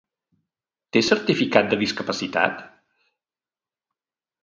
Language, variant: Catalan, Central